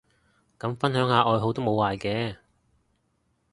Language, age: Cantonese, 30-39